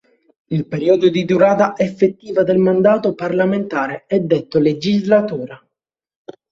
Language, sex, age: Italian, male, 19-29